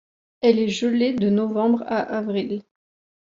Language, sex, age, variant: French, female, 30-39, Français de métropole